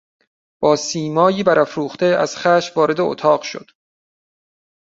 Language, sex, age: Persian, male, 40-49